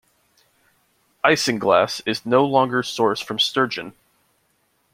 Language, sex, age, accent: English, male, 19-29, United States English